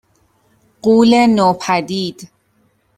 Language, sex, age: Persian, female, 30-39